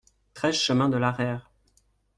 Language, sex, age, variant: French, male, 30-39, Français de métropole